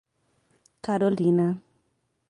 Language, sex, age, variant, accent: Portuguese, female, 30-39, Portuguese (Brasil), Paulista